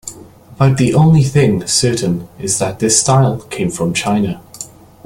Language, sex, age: English, male, 19-29